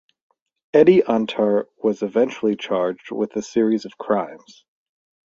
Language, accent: English, Canadian English